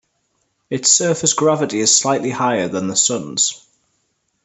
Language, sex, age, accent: English, male, 19-29, England English